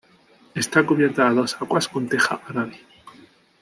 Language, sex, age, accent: Spanish, male, 30-39, España: Sur peninsular (Andalucia, Extremadura, Murcia)